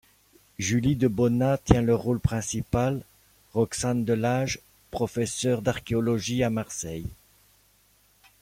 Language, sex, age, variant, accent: French, male, 50-59, Français d'Europe, Français de Belgique